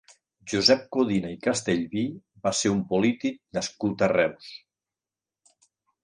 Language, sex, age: Catalan, male, 60-69